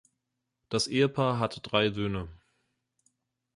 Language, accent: German, Deutschland Deutsch